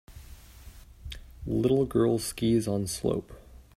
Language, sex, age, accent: English, male, 19-29, United States English